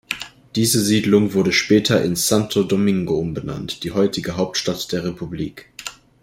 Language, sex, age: German, male, under 19